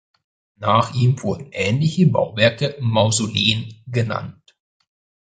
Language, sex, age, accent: German, male, 30-39, Österreichisches Deutsch